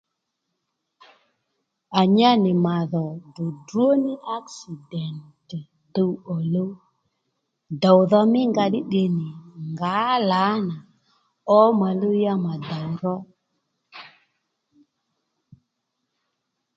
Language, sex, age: Lendu, female, 30-39